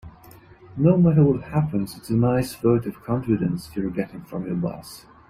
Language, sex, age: English, male, 19-29